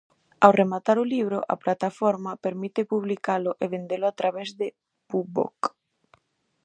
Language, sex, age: Galician, female, 19-29